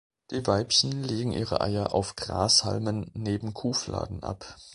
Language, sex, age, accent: German, male, 40-49, Deutschland Deutsch